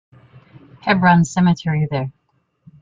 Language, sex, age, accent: English, female, 60-69, United States English